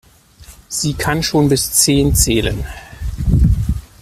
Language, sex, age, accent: German, male, 30-39, Deutschland Deutsch